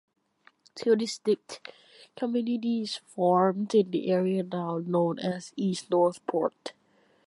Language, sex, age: English, male, under 19